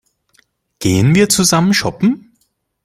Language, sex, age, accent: German, male, 19-29, Deutschland Deutsch